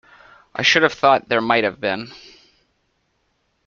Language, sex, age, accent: English, male, 19-29, United States English